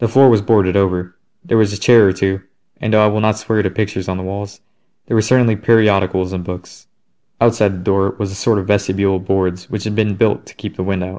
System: none